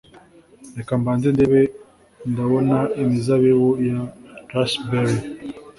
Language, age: Kinyarwanda, 30-39